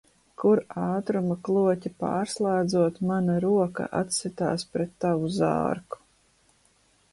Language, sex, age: Latvian, female, 50-59